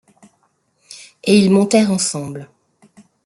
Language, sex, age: French, female, 50-59